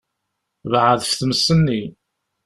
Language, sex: Kabyle, male